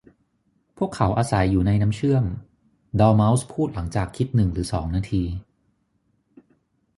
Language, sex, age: Thai, male, 40-49